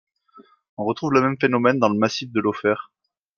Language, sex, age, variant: French, male, 30-39, Français de métropole